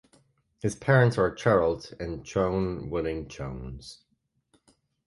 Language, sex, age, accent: English, male, 30-39, United States English